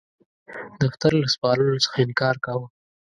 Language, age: Pashto, 19-29